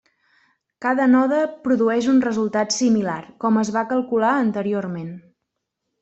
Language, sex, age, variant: Catalan, female, 19-29, Central